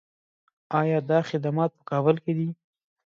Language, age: Pashto, 19-29